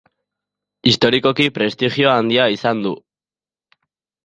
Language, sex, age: Basque, male, 30-39